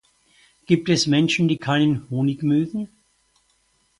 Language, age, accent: German, 70-79, Deutschland Deutsch